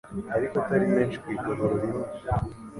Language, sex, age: Kinyarwanda, male, 19-29